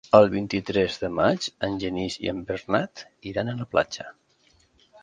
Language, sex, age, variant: Catalan, male, 40-49, Central